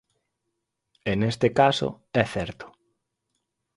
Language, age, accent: Galician, 19-29, Normativo (estándar)